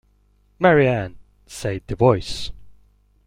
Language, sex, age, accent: English, male, 19-29, United States English